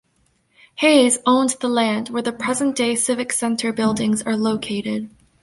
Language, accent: English, Canadian English